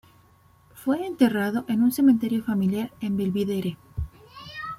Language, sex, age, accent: Spanish, female, 30-39, México